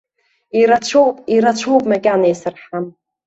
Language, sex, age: Abkhazian, female, 40-49